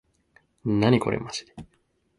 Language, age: Japanese, 19-29